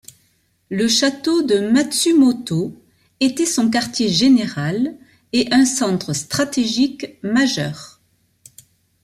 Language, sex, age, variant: French, female, 50-59, Français de métropole